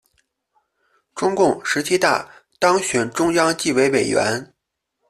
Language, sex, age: Chinese, male, 30-39